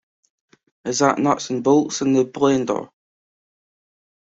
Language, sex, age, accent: English, male, 19-29, Scottish English